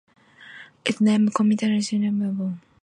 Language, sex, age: English, female, 19-29